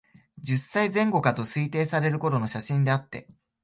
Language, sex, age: Japanese, male, 19-29